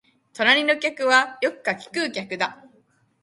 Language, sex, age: Japanese, female, under 19